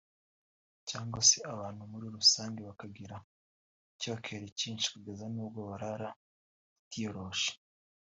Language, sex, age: Kinyarwanda, male, 19-29